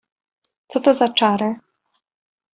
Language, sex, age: Polish, female, 19-29